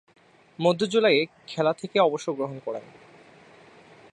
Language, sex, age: Bengali, male, 19-29